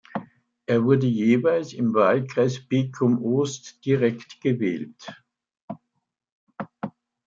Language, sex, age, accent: German, male, 70-79, Österreichisches Deutsch